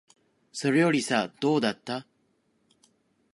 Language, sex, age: Japanese, male, 19-29